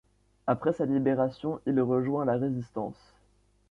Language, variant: French, Français de métropole